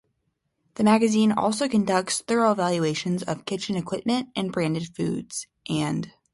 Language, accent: English, United States English